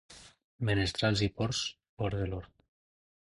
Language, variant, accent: Catalan, Nord-Occidental, nord-occidental